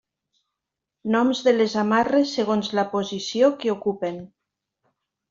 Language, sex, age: Catalan, female, 50-59